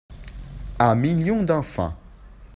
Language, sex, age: French, male, under 19